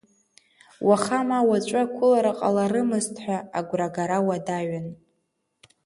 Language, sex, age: Abkhazian, female, under 19